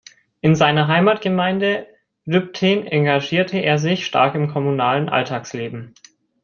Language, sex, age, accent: German, male, 19-29, Deutschland Deutsch